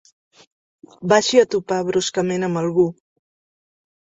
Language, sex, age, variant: Catalan, female, 50-59, Central